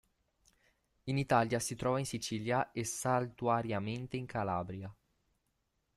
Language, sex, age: Italian, male, under 19